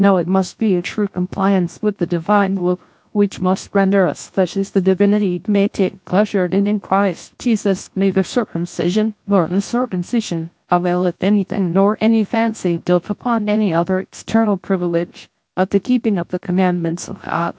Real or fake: fake